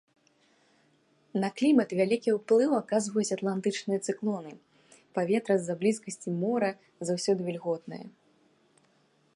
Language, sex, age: Belarusian, female, 19-29